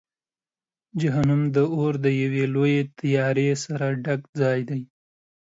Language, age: Pashto, 19-29